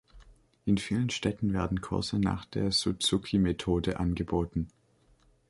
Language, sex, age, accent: German, male, under 19, Deutschland Deutsch